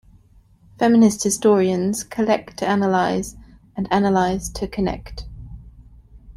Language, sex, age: English, female, 30-39